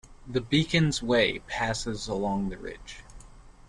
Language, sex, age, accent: English, male, 19-29, United States English